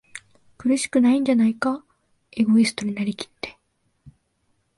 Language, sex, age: Japanese, female, 19-29